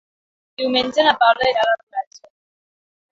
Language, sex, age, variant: Catalan, female, 19-29, Central